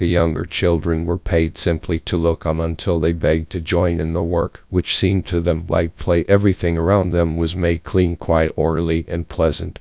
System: TTS, GradTTS